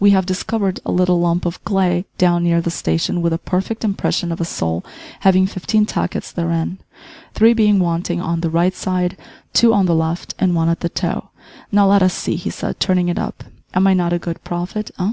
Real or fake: real